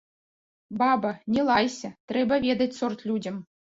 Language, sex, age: Belarusian, female, 30-39